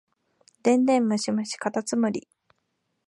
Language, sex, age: Japanese, female, 19-29